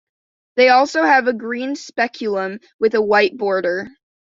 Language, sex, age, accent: English, female, under 19, United States English